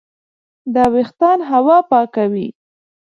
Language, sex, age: Pashto, female, 19-29